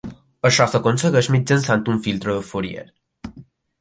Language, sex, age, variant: Catalan, male, under 19, Balear